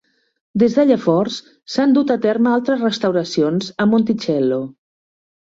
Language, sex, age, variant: Catalan, female, 50-59, Central